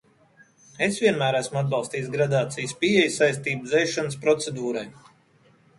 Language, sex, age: Latvian, male, 30-39